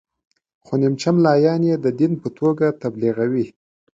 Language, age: Pashto, 19-29